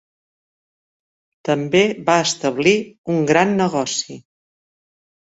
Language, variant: Catalan, Central